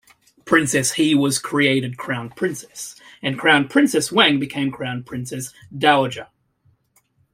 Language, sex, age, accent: English, male, 40-49, Australian English